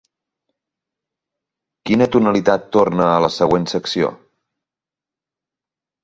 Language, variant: Catalan, Central